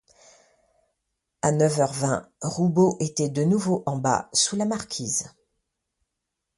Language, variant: French, Français de métropole